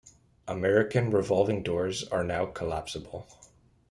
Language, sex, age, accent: English, male, 19-29, Canadian English